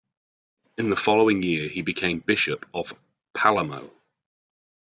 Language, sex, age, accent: English, male, 50-59, England English